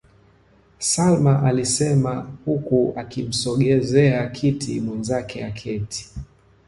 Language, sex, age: Swahili, male, 30-39